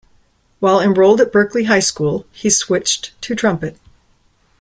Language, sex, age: English, female, 50-59